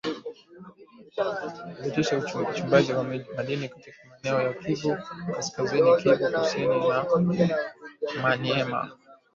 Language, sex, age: Swahili, male, 19-29